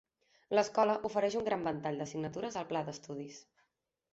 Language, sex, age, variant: Catalan, female, 19-29, Central